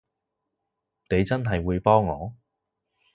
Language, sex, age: Cantonese, male, 30-39